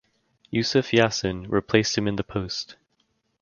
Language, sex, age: English, male, under 19